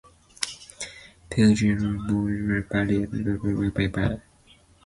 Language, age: English, 19-29